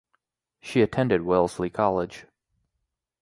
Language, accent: English, United States English